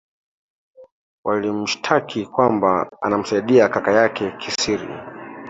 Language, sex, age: Swahili, male, 30-39